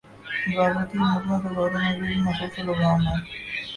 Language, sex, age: Urdu, male, 19-29